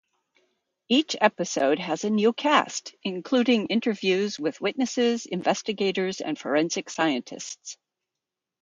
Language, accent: English, United States English